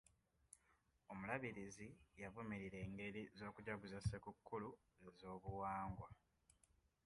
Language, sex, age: Ganda, male, 19-29